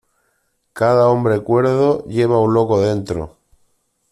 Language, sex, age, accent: Spanish, male, 40-49, España: Norte peninsular (Asturias, Castilla y León, Cantabria, País Vasco, Navarra, Aragón, La Rioja, Guadalajara, Cuenca)